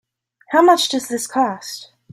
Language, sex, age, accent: English, female, under 19, United States English